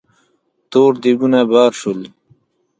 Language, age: Pashto, 30-39